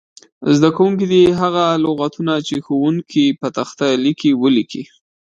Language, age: Pashto, 19-29